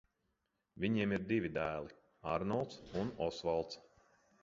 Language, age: Latvian, 30-39